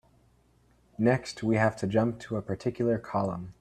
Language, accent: English, United States English